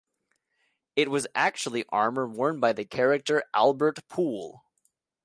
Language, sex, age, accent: English, male, under 19, United States English